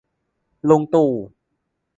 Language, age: Thai, 19-29